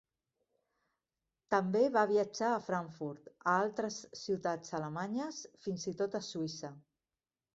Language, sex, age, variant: Catalan, female, 50-59, Central